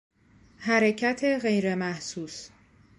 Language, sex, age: Persian, female, 19-29